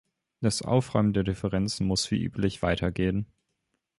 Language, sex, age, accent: German, male, under 19, Deutschland Deutsch